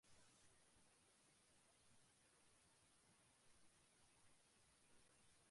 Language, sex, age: Bengali, male, 19-29